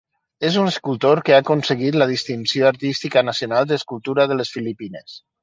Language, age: Catalan, 50-59